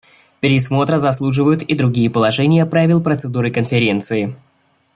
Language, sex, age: Russian, male, under 19